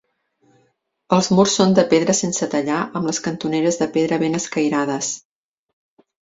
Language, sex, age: Catalan, female, 40-49